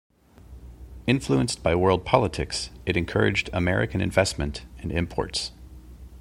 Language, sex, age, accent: English, male, 40-49, United States English